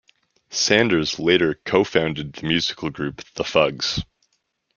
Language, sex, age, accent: English, male, 19-29, Canadian English